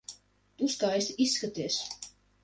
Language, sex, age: Latvian, male, under 19